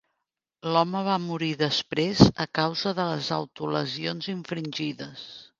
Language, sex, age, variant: Catalan, female, 50-59, Central